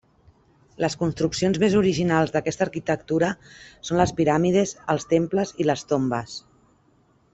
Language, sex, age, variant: Catalan, female, 50-59, Central